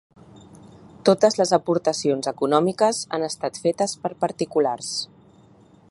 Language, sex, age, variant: Catalan, female, 30-39, Central